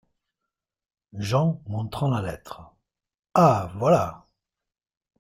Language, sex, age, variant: French, male, 50-59, Français de métropole